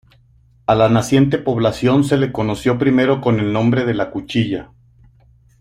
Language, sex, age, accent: Spanish, male, 40-49, México